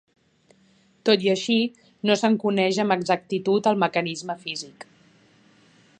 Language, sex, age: Catalan, female, 19-29